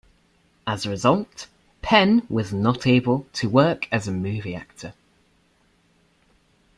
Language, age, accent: English, under 19, England English